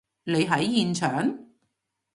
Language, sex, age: Cantonese, female, 40-49